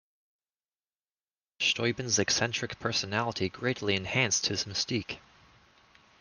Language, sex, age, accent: English, male, 30-39, United States English